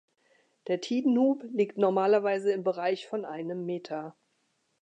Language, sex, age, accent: German, female, 50-59, Deutschland Deutsch